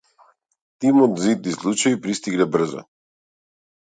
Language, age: Macedonian, 40-49